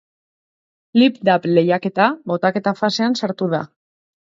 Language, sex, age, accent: Basque, female, 19-29, Erdialdekoa edo Nafarra (Gipuzkoa, Nafarroa)